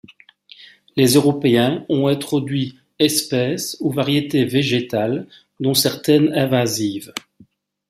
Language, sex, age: French, male, 50-59